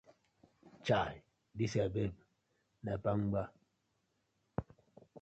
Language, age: Nigerian Pidgin, 40-49